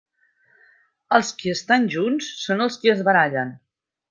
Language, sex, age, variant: Catalan, female, 50-59, Central